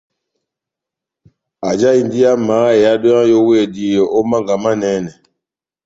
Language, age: Batanga, 60-69